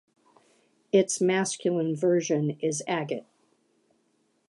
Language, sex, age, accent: English, female, 50-59, United States English